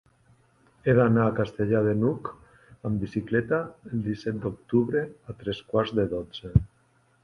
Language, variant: Catalan, Central